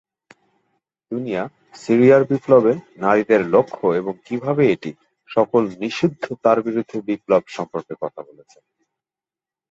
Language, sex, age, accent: Bengali, male, 40-49, Bangladeshi